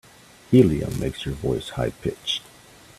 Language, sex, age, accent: English, male, 40-49, United States English